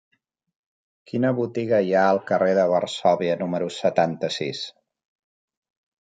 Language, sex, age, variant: Catalan, male, 40-49, Central